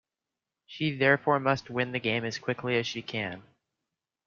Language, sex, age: English, male, under 19